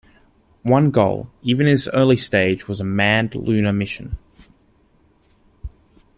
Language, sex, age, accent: English, male, 19-29, Australian English